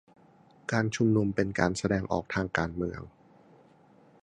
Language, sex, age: Thai, male, 30-39